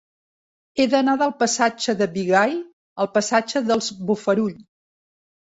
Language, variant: Catalan, Central